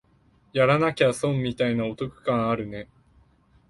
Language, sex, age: Japanese, male, 19-29